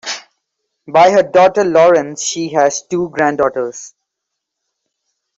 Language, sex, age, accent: English, male, 19-29, India and South Asia (India, Pakistan, Sri Lanka)